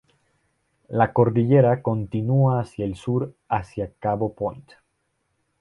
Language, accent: Spanish, Andino-Pacífico: Colombia, Perú, Ecuador, oeste de Bolivia y Venezuela andina